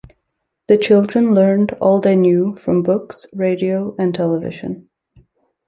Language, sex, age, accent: English, female, 19-29, United States English